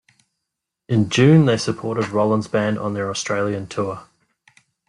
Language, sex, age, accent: English, male, 30-39, New Zealand English